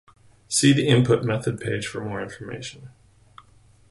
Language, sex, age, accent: English, male, 50-59, United States English